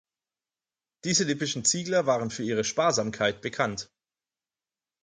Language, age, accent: German, 30-39, Deutschland Deutsch